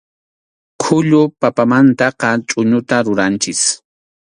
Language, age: Arequipa-La Unión Quechua, 30-39